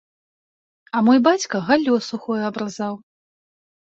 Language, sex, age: Belarusian, female, 30-39